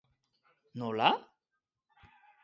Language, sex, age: Basque, male, 30-39